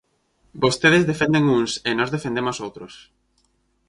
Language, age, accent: Galician, 19-29, Atlántico (seseo e gheada); Normativo (estándar)